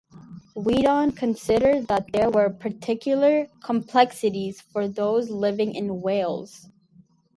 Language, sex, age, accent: English, female, under 19, United States English